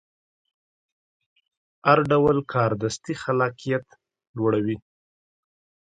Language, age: Pashto, 30-39